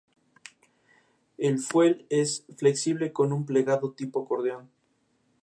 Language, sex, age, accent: Spanish, male, 19-29, México